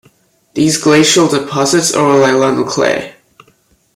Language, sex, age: English, male, 19-29